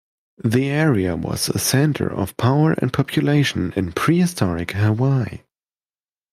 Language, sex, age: English, male, under 19